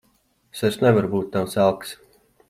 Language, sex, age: Latvian, male, 19-29